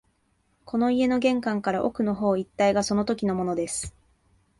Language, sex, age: Japanese, female, 19-29